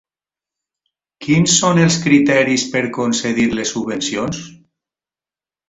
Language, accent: Catalan, valencià